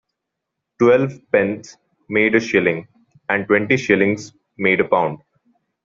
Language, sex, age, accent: English, male, 19-29, India and South Asia (India, Pakistan, Sri Lanka)